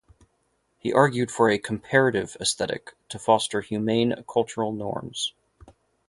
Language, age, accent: English, 30-39, United States English